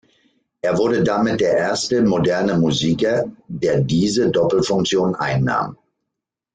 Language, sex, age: German, male, 60-69